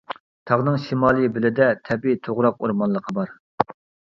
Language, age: Uyghur, 30-39